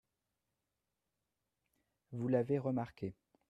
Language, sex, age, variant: French, male, 30-39, Français de métropole